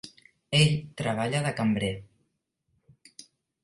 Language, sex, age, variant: Catalan, female, 40-49, Central